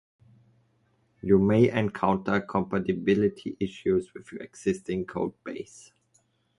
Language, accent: English, England English